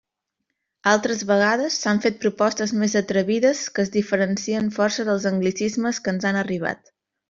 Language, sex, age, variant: Catalan, female, 19-29, Central